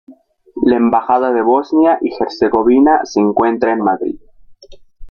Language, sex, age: Spanish, female, 19-29